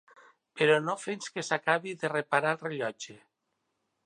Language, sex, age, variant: Catalan, male, 60-69, Central